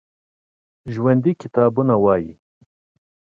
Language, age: Pashto, 30-39